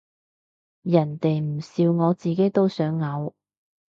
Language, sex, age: Cantonese, female, 30-39